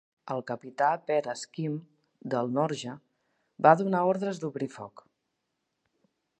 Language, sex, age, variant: Catalan, female, 40-49, Central